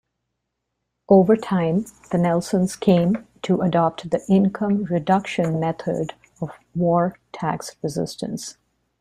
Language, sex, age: English, female, 50-59